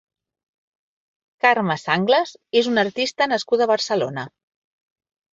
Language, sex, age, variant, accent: Catalan, female, 40-49, Central, central